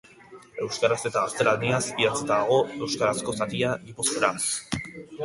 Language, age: Basque, under 19